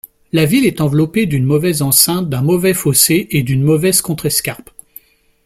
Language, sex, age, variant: French, male, 40-49, Français de métropole